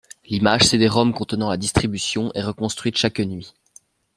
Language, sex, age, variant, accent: French, male, under 19, Français d'Europe, Français de Belgique